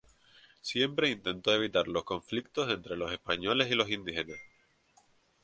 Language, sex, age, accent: Spanish, male, 19-29, España: Islas Canarias